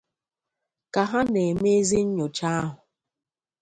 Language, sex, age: Igbo, female, 30-39